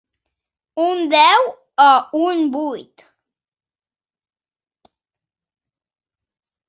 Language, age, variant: Catalan, under 19, Balear